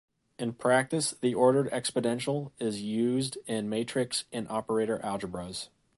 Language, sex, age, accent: English, male, 30-39, United States English